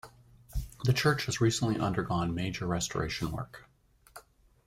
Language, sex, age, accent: English, male, 50-59, Canadian English